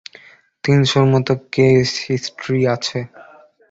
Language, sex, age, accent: Bengali, male, under 19, শুদ্ধ